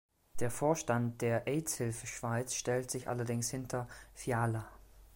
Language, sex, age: German, male, 19-29